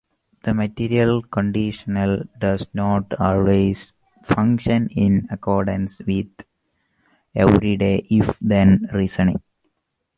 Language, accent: English, India and South Asia (India, Pakistan, Sri Lanka)